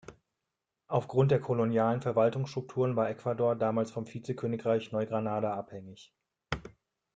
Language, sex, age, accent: German, male, 30-39, Deutschland Deutsch